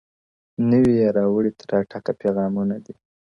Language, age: Pashto, 19-29